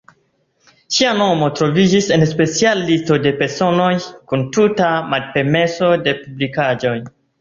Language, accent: Esperanto, Internacia